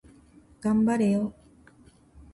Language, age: Japanese, 50-59